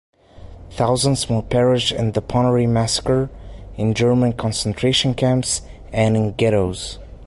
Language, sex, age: English, male, 19-29